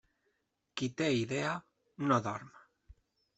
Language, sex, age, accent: Catalan, male, 30-39, valencià